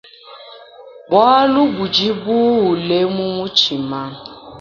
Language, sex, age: Luba-Lulua, female, 19-29